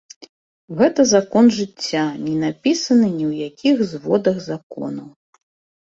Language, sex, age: Belarusian, female, 40-49